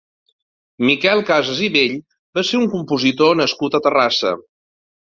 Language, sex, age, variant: Catalan, male, 50-59, Central